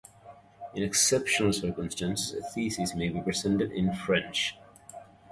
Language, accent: English, England English